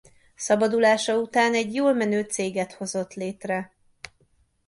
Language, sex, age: Hungarian, female, 40-49